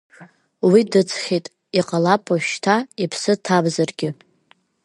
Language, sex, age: Abkhazian, female, under 19